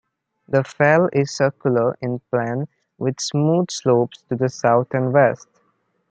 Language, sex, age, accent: English, male, 19-29, India and South Asia (India, Pakistan, Sri Lanka)